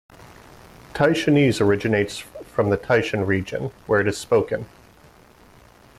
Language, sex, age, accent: English, male, 40-49, United States English